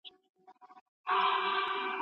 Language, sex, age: Pashto, female, 30-39